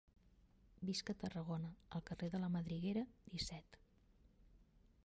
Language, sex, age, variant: Catalan, female, 30-39, Central